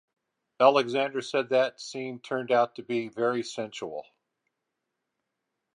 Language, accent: English, United States English